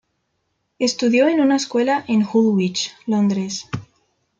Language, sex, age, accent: Spanish, female, 19-29, España: Centro-Sur peninsular (Madrid, Toledo, Castilla-La Mancha)